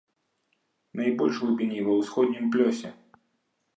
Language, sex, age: Belarusian, male, 19-29